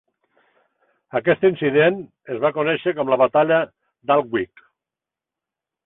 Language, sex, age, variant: Catalan, male, 50-59, Septentrional